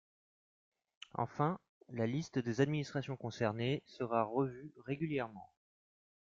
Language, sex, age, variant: French, male, 30-39, Français de métropole